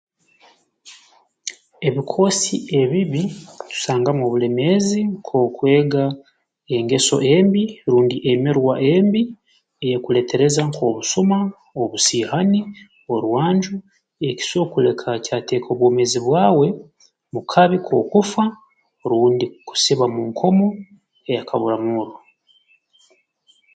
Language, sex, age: Tooro, male, 19-29